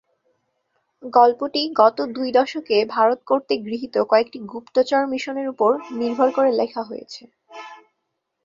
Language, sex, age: Bengali, female, 19-29